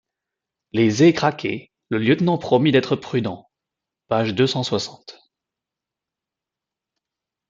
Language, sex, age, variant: French, male, 30-39, Français de métropole